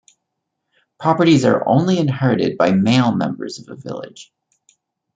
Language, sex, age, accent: English, male, 30-39, United States English